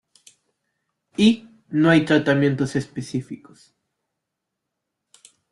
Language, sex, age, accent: Spanish, male, 19-29, Andino-Pacífico: Colombia, Perú, Ecuador, oeste de Bolivia y Venezuela andina